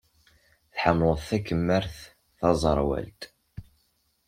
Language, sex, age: Kabyle, male, under 19